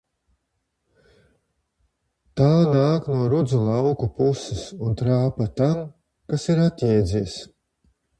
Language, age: Latvian, 50-59